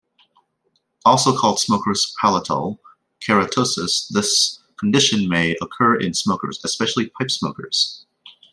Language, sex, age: English, male, 19-29